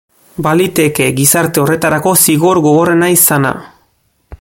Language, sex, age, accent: Basque, male, 30-39, Erdialdekoa edo Nafarra (Gipuzkoa, Nafarroa)